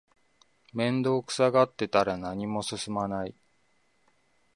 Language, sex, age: Japanese, male, 30-39